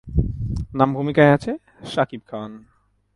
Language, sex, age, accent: Bengali, male, 19-29, Native